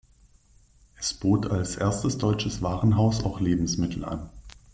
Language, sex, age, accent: German, male, 40-49, Deutschland Deutsch